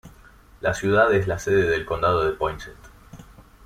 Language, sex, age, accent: Spanish, male, 19-29, Rioplatense: Argentina, Uruguay, este de Bolivia, Paraguay